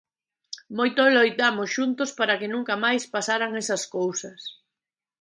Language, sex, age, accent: Galician, female, 40-49, Atlántico (seseo e gheada)